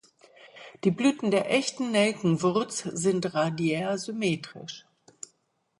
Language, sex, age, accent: German, female, 50-59, Deutschland Deutsch